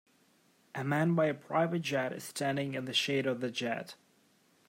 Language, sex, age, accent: English, male, under 19, United States English